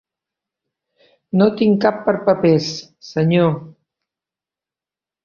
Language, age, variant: Catalan, 60-69, Central